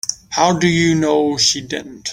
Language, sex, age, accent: English, male, 50-59, United States English